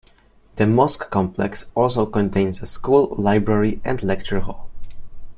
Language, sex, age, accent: English, male, under 19, United States English